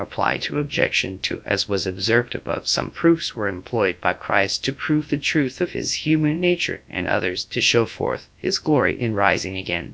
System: TTS, GradTTS